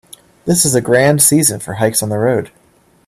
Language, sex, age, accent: English, male, 19-29, United States English